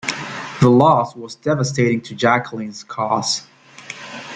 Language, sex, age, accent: English, male, 19-29, United States English